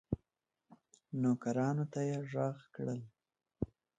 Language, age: Pashto, 19-29